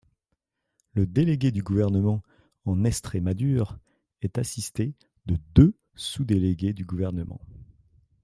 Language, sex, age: French, male, 40-49